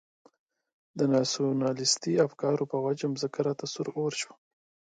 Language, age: Pashto, 19-29